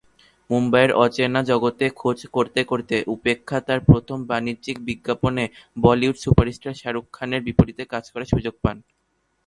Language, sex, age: Bengali, male, under 19